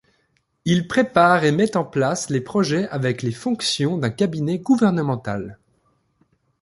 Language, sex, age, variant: French, male, 19-29, Français de métropole